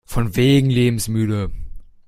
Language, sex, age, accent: German, male, under 19, Deutschland Deutsch